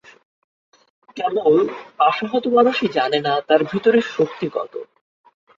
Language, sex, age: Bengali, male, 19-29